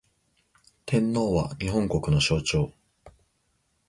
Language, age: Japanese, 19-29